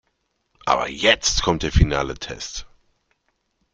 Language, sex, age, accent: German, male, 30-39, Deutschland Deutsch